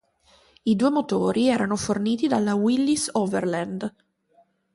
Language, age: Italian, 19-29